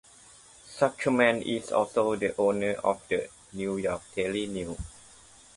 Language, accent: English, India and South Asia (India, Pakistan, Sri Lanka)